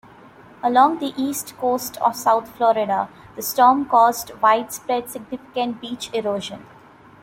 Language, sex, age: English, female, 19-29